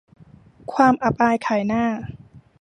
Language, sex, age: Thai, female, 19-29